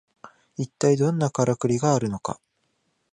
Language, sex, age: Japanese, male, 19-29